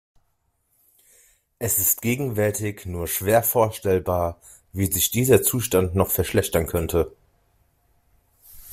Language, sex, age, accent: German, male, 19-29, Deutschland Deutsch